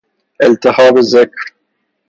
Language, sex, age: Persian, male, 19-29